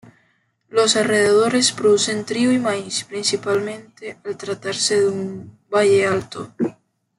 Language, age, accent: Spanish, 19-29, Caribe: Cuba, Venezuela, Puerto Rico, República Dominicana, Panamá, Colombia caribeña, México caribeño, Costa del golfo de México